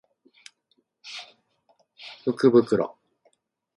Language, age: Japanese, 40-49